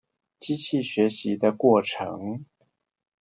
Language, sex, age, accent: Chinese, male, 40-49, 出生地：臺中市